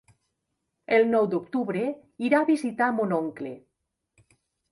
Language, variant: Catalan, Central